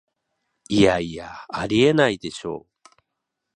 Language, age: Japanese, 50-59